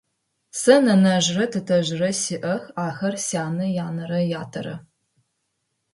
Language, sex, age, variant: Adyghe, female, 30-39, Адыгабзэ (Кирил, пстэумэ зэдыряе)